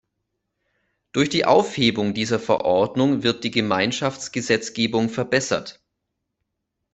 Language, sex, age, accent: German, male, 30-39, Deutschland Deutsch